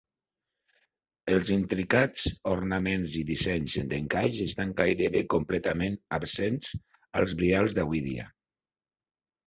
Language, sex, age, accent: Catalan, male, 50-59, valencià